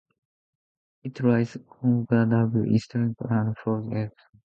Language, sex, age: English, male, 19-29